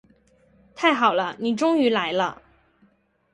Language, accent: Chinese, 出生地：吉林省